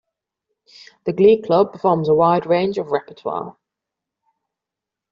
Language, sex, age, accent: English, female, 19-29, England English